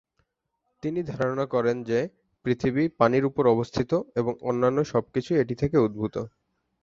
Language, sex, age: Bengali, male, 19-29